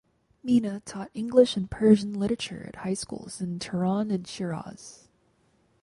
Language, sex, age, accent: English, female, 19-29, United States English